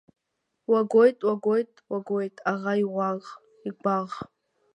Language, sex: Abkhazian, female